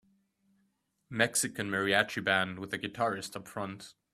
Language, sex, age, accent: English, male, 19-29, England English